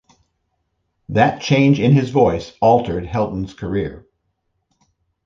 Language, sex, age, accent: English, male, 50-59, United States English